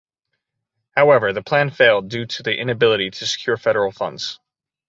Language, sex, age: English, male, 30-39